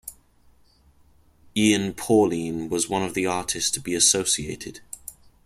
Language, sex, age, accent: English, male, under 19, England English